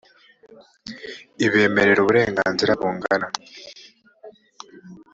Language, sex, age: Kinyarwanda, male, 19-29